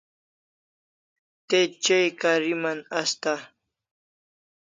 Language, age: Kalasha, 19-29